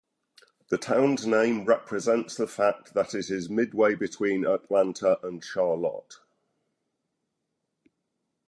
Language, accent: English, England English